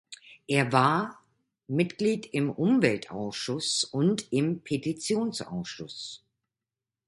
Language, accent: German, Deutschland Deutsch